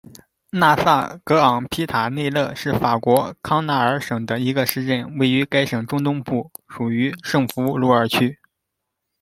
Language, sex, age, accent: Chinese, male, 19-29, 出生地：江苏省